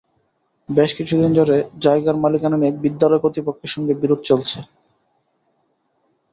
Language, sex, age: Bengali, male, 19-29